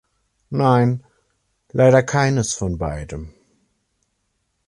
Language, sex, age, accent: German, male, 40-49, Deutschland Deutsch